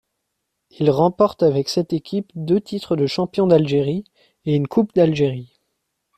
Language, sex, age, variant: French, male, under 19, Français de métropole